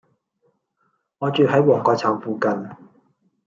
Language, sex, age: Cantonese, male, 40-49